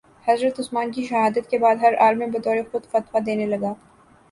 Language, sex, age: Urdu, female, 19-29